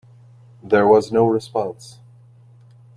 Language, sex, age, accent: English, male, 30-39, Canadian English